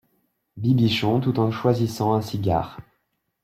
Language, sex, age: French, male, 19-29